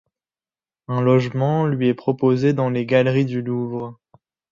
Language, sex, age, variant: French, male, 19-29, Français de métropole